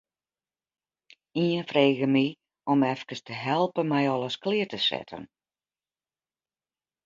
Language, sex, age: Western Frisian, female, 50-59